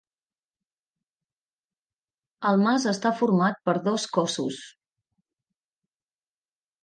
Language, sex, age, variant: Catalan, female, 30-39, Nord-Occidental